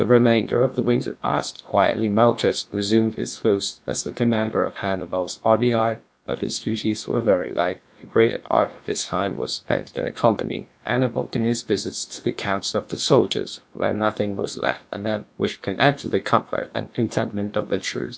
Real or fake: fake